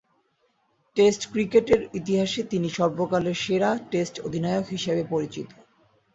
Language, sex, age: Bengali, male, 19-29